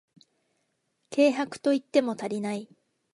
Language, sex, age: Japanese, female, 19-29